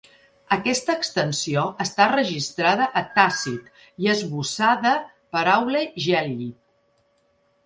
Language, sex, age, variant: Catalan, female, 50-59, Central